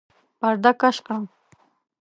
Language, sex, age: Pashto, female, 30-39